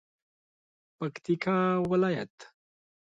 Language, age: Pashto, 19-29